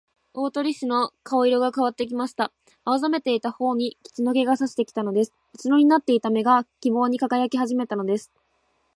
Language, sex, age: Japanese, female, 19-29